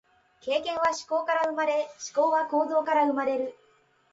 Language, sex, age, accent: Japanese, female, 19-29, 標準語